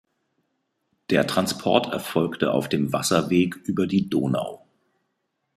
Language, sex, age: German, male, 50-59